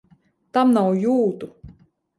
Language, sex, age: Latvian, female, 19-29